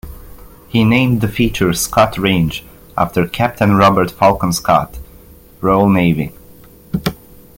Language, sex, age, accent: English, male, 19-29, United States English